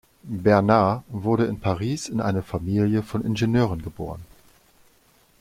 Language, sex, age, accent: German, male, 40-49, Deutschland Deutsch